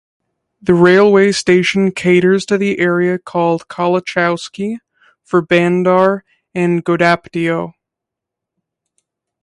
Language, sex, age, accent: English, male, 19-29, Canadian English